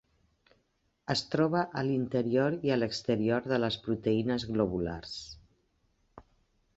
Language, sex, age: Catalan, female, 60-69